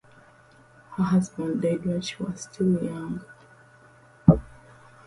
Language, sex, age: English, female, 30-39